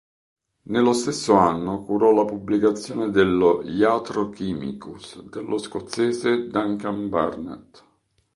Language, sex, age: Italian, male, 50-59